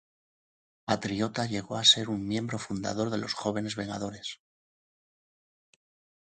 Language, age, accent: Spanish, 50-59, España: Centro-Sur peninsular (Madrid, Toledo, Castilla-La Mancha)